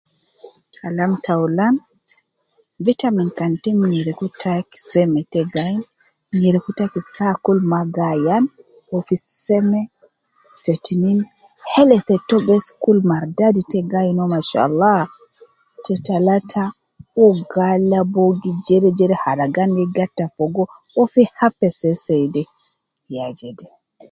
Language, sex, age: Nubi, female, 30-39